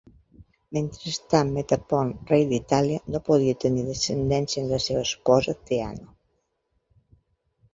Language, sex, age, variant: Catalan, female, 60-69, Balear